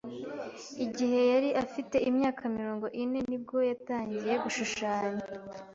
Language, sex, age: Kinyarwanda, female, 19-29